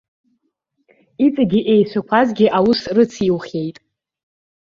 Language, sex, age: Abkhazian, female, under 19